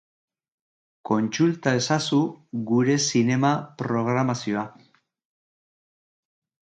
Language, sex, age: Basque, male, 60-69